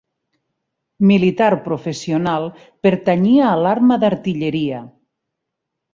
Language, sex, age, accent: Catalan, female, 40-49, Ebrenc